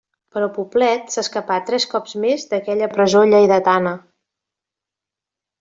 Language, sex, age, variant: Catalan, female, 40-49, Central